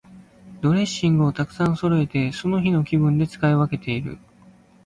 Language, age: Japanese, 19-29